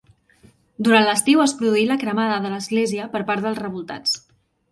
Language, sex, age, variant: Catalan, female, 30-39, Central